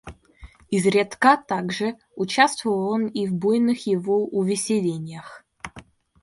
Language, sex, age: Russian, female, 19-29